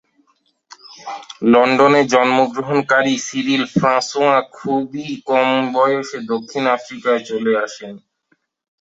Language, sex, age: Bengali, male, 19-29